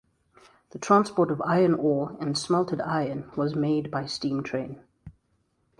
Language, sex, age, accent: English, female, 30-39, Southern African (South Africa, Zimbabwe, Namibia)